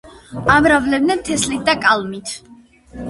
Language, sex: Georgian, female